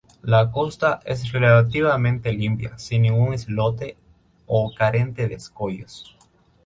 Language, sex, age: Spanish, male, 19-29